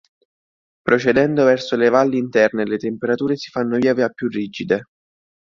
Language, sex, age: Italian, male, 19-29